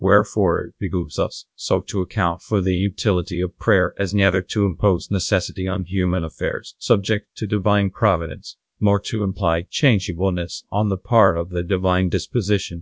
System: TTS, GradTTS